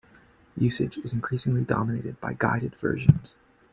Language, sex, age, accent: English, male, 30-39, United States English